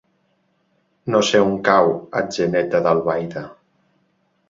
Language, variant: Catalan, Central